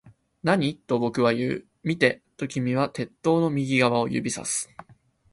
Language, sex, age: Japanese, male, 19-29